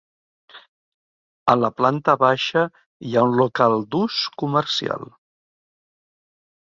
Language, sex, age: Catalan, male, 50-59